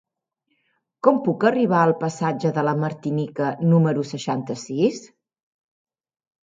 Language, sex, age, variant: Catalan, female, 40-49, Central